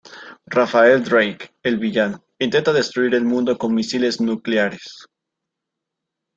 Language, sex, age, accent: Spanish, male, 19-29, Andino-Pacífico: Colombia, Perú, Ecuador, oeste de Bolivia y Venezuela andina